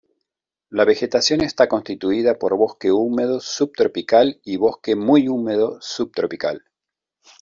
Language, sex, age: Spanish, male, 50-59